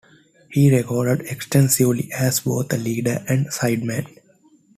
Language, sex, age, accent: English, male, 19-29, India and South Asia (India, Pakistan, Sri Lanka)